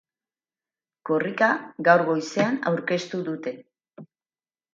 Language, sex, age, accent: Basque, female, 40-49, Mendebalekoa (Araba, Bizkaia, Gipuzkoako mendebaleko herri batzuk)